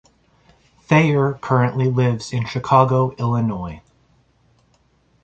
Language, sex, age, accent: English, male, 30-39, United States English